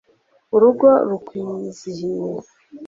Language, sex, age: Kinyarwanda, male, 40-49